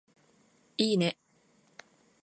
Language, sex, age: Japanese, female, 19-29